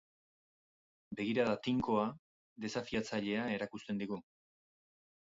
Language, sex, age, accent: Basque, male, 40-49, Mendebalekoa (Araba, Bizkaia, Gipuzkoako mendebaleko herri batzuk)